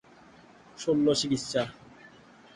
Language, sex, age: Bengali, male, 19-29